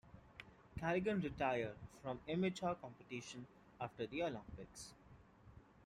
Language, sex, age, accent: English, male, 19-29, India and South Asia (India, Pakistan, Sri Lanka)